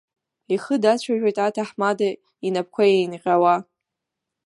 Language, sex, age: Abkhazian, female, under 19